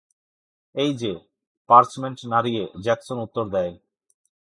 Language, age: Bengali, 30-39